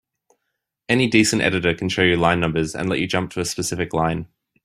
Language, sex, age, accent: English, male, 30-39, Australian English